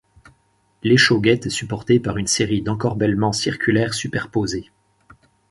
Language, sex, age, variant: French, male, 30-39, Français de métropole